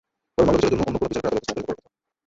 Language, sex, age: Bengali, male, 19-29